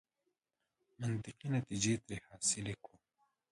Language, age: Pashto, 19-29